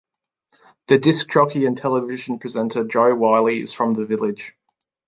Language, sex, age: English, male, 30-39